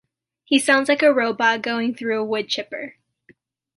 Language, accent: English, United States English